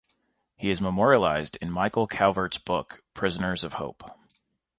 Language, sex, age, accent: English, male, 30-39, United States English